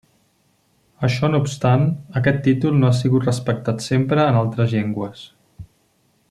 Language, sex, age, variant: Catalan, male, 30-39, Central